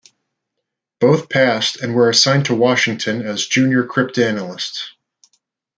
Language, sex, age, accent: English, male, 19-29, United States English